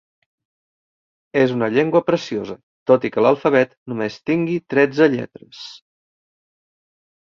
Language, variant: Catalan, Central